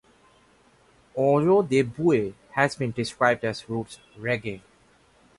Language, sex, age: English, male, 19-29